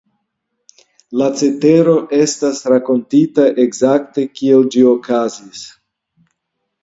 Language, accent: Esperanto, Internacia